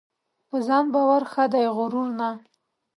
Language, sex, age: Pashto, female, 19-29